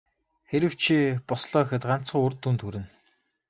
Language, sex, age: Mongolian, male, 19-29